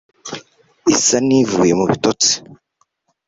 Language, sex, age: Kinyarwanda, male, 19-29